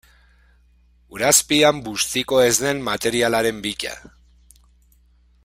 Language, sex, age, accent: Basque, male, 30-39, Mendebalekoa (Araba, Bizkaia, Gipuzkoako mendebaleko herri batzuk)